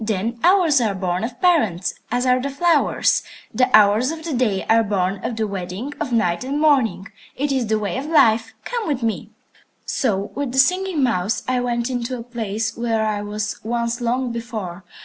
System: none